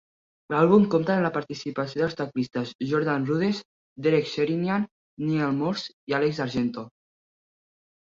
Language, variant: Catalan, Central